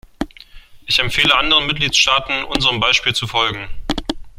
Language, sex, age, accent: German, male, 19-29, Deutschland Deutsch